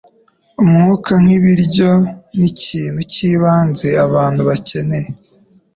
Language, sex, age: Kinyarwanda, male, under 19